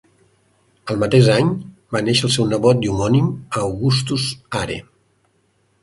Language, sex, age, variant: Catalan, male, 50-59, Central